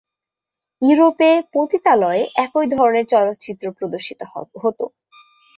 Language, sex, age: Bengali, female, 19-29